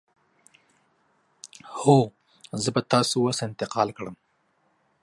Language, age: Pashto, 30-39